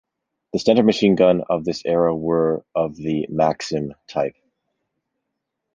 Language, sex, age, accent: English, male, 19-29, Canadian English